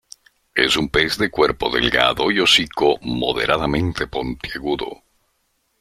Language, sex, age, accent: Spanish, male, 50-59, América central